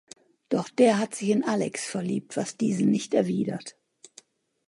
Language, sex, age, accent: German, female, 60-69, Deutschland Deutsch